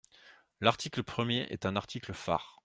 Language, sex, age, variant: French, male, 30-39, Français de métropole